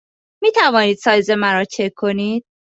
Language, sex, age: Persian, female, 30-39